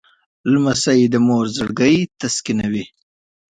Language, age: Pashto, 19-29